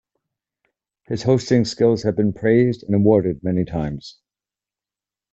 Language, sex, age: English, male, 40-49